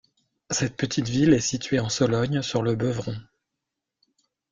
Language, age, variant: French, 40-49, Français de métropole